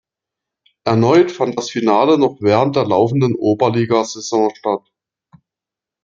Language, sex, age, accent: German, male, 30-39, Deutschland Deutsch